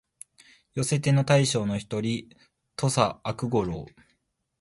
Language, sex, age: Japanese, male, 19-29